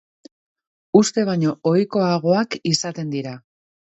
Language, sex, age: Basque, female, 40-49